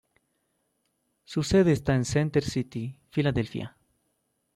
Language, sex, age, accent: Spanish, male, 19-29, Andino-Pacífico: Colombia, Perú, Ecuador, oeste de Bolivia y Venezuela andina